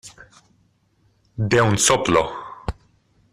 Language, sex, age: Spanish, male, 30-39